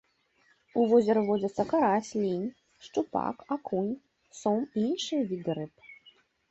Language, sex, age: Belarusian, female, 30-39